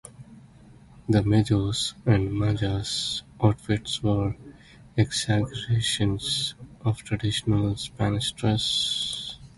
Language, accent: English, India and South Asia (India, Pakistan, Sri Lanka)